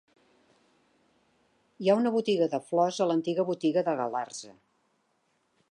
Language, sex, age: Catalan, female, 60-69